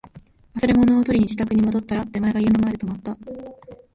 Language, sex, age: Japanese, female, 19-29